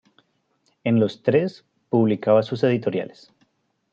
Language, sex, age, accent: Spanish, male, 30-39, Andino-Pacífico: Colombia, Perú, Ecuador, oeste de Bolivia y Venezuela andina